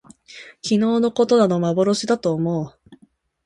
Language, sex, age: Japanese, female, 19-29